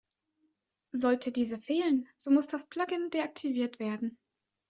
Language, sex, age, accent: German, female, 19-29, Deutschland Deutsch